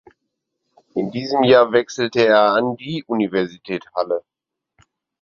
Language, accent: German, Deutschland Deutsch